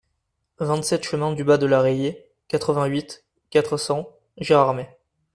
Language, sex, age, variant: French, male, 19-29, Français d'Europe